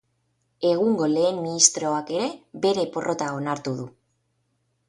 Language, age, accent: Basque, 30-39, Erdialdekoa edo Nafarra (Gipuzkoa, Nafarroa)